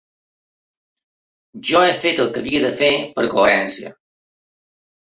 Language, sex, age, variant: Catalan, male, 50-59, Balear